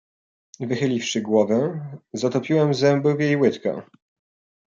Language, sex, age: Polish, male, 30-39